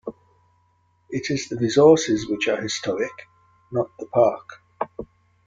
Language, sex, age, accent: English, male, 50-59, England English